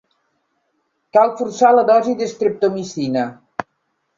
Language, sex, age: Catalan, female, 60-69